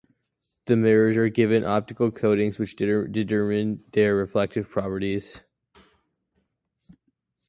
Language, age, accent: English, under 19, United States English